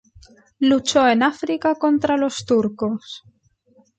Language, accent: Spanish, España: Centro-Sur peninsular (Madrid, Toledo, Castilla-La Mancha)